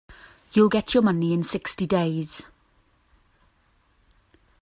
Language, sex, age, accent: English, female, 30-39, England English